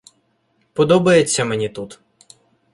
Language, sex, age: Ukrainian, male, under 19